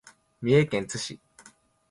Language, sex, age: Japanese, male, 19-29